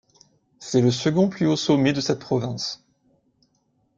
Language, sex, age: French, male, 19-29